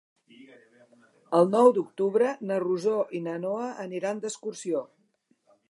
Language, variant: Catalan, Central